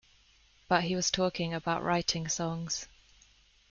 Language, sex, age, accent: English, female, 30-39, England English